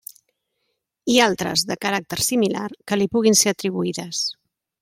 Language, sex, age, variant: Catalan, female, 30-39, Central